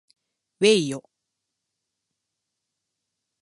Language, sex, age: Japanese, male, 19-29